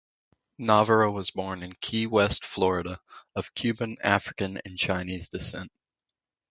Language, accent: English, United States English